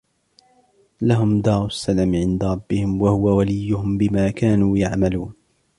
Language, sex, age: Arabic, male, 19-29